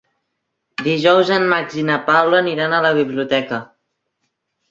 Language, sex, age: Catalan, female, under 19